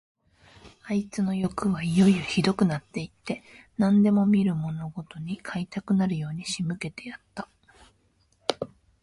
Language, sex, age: Japanese, female, 19-29